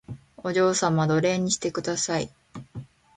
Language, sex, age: Japanese, female, 19-29